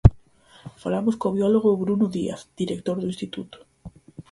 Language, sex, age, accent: Galician, female, under 19, Normativo (estándar)